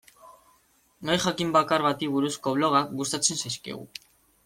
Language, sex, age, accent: Basque, male, 19-29, Mendebalekoa (Araba, Bizkaia, Gipuzkoako mendebaleko herri batzuk)